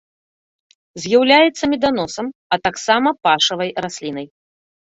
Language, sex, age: Belarusian, female, 30-39